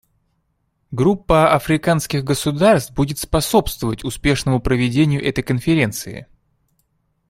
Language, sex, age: Russian, male, 19-29